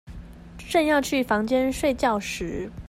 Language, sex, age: Chinese, female, 19-29